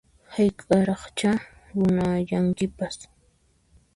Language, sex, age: Puno Quechua, female, 19-29